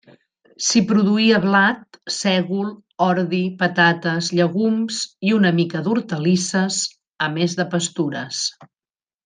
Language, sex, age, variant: Catalan, female, 50-59, Central